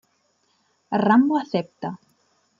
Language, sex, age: Spanish, female, 19-29